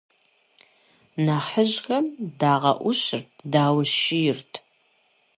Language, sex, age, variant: Kabardian, female, 30-39, Адыгэбзэ (Къэбэрдей, Кирил, псоми зэдай)